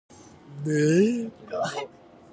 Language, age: Japanese, 19-29